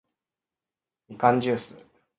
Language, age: Japanese, 19-29